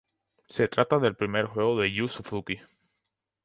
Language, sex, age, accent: Spanish, male, 19-29, España: Islas Canarias